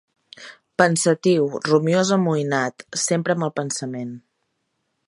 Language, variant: Catalan, Central